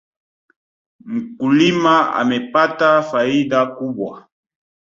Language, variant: Swahili, Kiswahili cha Bara ya Tanzania